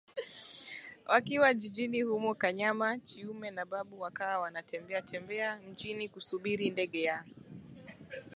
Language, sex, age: Swahili, male, 19-29